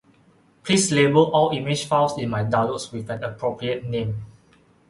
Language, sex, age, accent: English, male, 19-29, Malaysian English